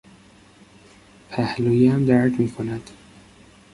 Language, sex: Persian, male